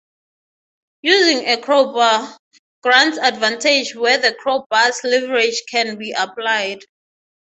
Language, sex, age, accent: English, female, 19-29, Southern African (South Africa, Zimbabwe, Namibia)